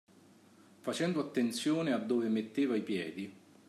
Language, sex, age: Italian, male, 40-49